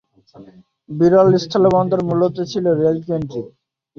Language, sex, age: Bengali, male, 19-29